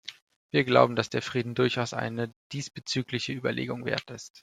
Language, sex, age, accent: German, male, 19-29, Deutschland Deutsch